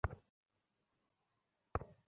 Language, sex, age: Bengali, male, 19-29